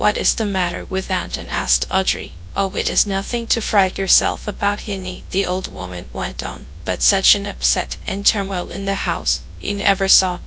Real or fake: fake